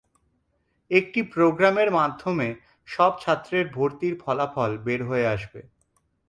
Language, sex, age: Bengali, male, 30-39